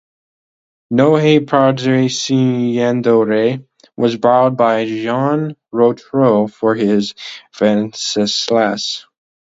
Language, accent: English, United States English